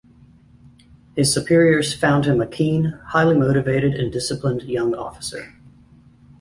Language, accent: English, United States English